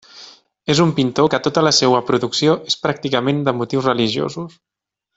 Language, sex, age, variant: Catalan, male, 30-39, Central